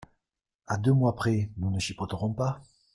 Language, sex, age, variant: French, male, 50-59, Français de métropole